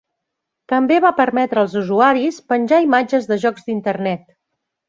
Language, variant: Catalan, Central